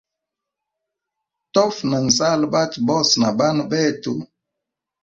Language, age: Hemba, 19-29